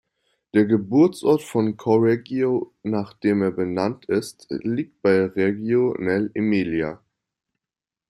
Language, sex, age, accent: German, male, under 19, Deutschland Deutsch